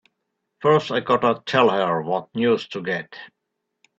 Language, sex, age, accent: English, male, 60-69, England English